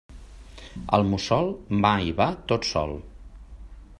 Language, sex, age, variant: Catalan, male, 40-49, Central